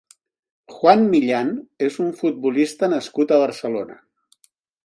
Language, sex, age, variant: Catalan, male, 60-69, Central